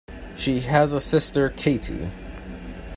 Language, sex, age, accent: English, male, 19-29, United States English